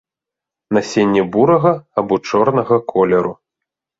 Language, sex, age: Belarusian, male, 30-39